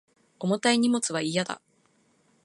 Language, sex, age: Japanese, female, 19-29